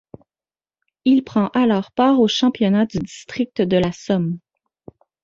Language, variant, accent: French, Français d'Amérique du Nord, Français du Canada